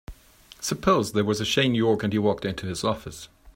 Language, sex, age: English, male, 50-59